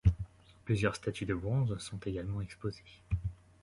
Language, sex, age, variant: French, male, 19-29, Français de métropole